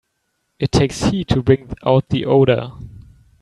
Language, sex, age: English, male, 19-29